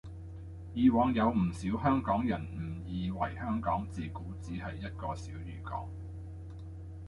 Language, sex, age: Cantonese, male, 30-39